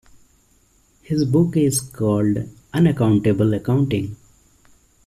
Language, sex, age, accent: English, male, 19-29, India and South Asia (India, Pakistan, Sri Lanka)